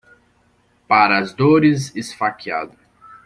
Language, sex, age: Portuguese, male, under 19